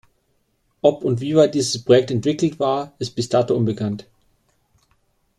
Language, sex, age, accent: German, male, 30-39, Deutschland Deutsch